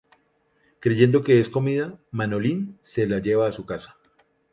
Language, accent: Spanish, Andino-Pacífico: Colombia, Perú, Ecuador, oeste de Bolivia y Venezuela andina